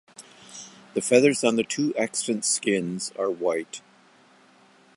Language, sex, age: English, male, 70-79